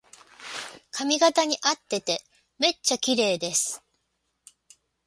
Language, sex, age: Japanese, female, 60-69